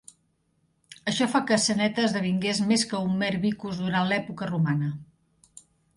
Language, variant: Catalan, Nord-Occidental